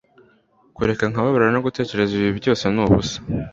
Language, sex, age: Kinyarwanda, male, under 19